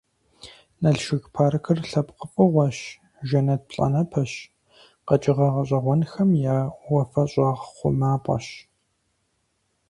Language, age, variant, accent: Kabardian, 19-29, Адыгэбзэ (Къэбэрдей, Кирил, псоми зэдай), Джылэхъстэней (Gilahsteney)